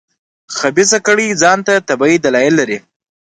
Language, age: Pashto, 30-39